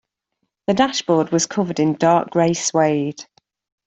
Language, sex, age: English, female, 40-49